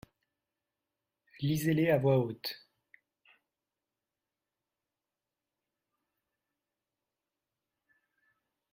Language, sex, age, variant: French, male, 19-29, Français de métropole